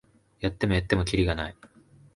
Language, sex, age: Japanese, male, 19-29